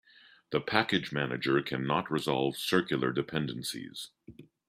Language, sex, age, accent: English, male, 50-59, United States English